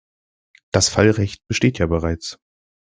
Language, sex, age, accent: German, male, 19-29, Deutschland Deutsch